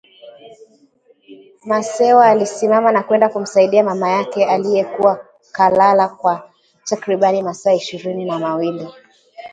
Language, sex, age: Swahili, female, 19-29